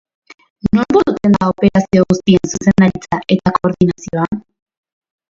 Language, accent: Basque, Erdialdekoa edo Nafarra (Gipuzkoa, Nafarroa)